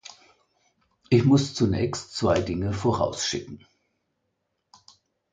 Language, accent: German, Deutschland Deutsch